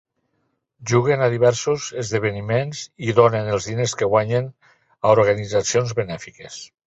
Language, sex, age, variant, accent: Catalan, male, 70-79, Nord-Occidental, Lleidatà